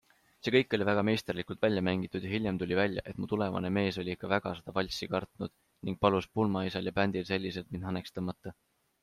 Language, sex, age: Estonian, male, 19-29